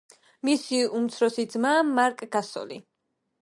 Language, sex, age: Georgian, female, 19-29